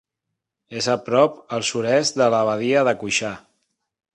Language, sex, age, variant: Catalan, male, 30-39, Central